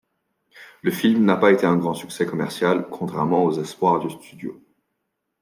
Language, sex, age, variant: French, male, 19-29, Français de métropole